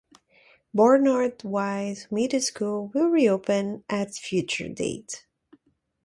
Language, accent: English, Irish English